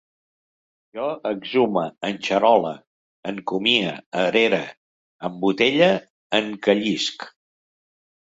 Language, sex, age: Catalan, male, 70-79